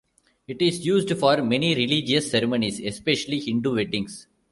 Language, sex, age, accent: English, male, 40-49, India and South Asia (India, Pakistan, Sri Lanka)